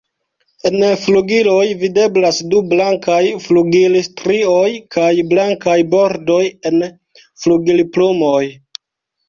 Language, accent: Esperanto, Internacia